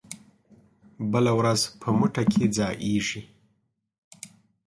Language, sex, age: Pashto, male, 30-39